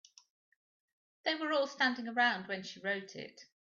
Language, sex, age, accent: English, female, 50-59, England English